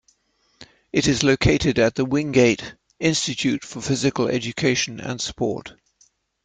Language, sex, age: English, male, 70-79